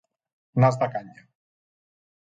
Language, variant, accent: Catalan, Central, central